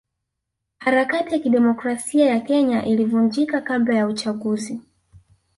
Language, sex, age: Swahili, female, 19-29